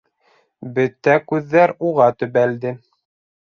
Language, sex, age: Bashkir, male, 30-39